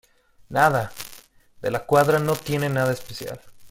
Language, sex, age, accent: Spanish, male, 19-29, México